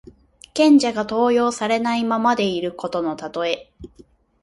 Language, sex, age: Japanese, female, 19-29